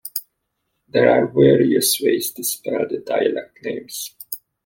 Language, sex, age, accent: English, male, 40-49, United States English